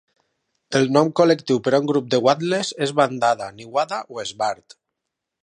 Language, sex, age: Catalan, male, 30-39